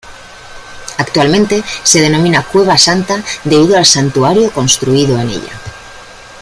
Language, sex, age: Spanish, female, 40-49